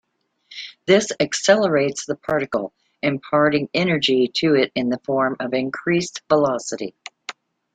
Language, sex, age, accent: English, female, 60-69, United States English